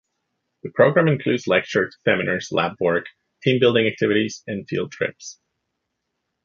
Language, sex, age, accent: English, male, 30-39, United States English